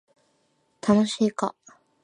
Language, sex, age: Japanese, female, 19-29